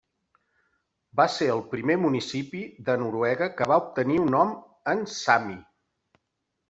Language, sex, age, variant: Catalan, male, 50-59, Septentrional